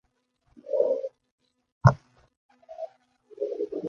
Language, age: English, 19-29